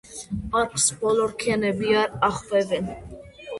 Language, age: Georgian, under 19